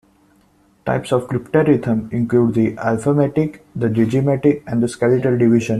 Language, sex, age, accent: English, male, 19-29, India and South Asia (India, Pakistan, Sri Lanka)